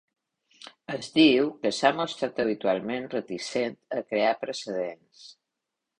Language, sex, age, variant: Catalan, female, 50-59, Balear